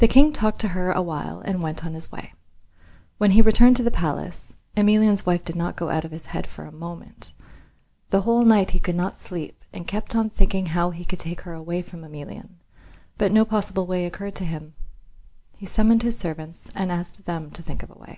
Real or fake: real